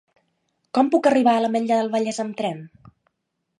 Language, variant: Catalan, Balear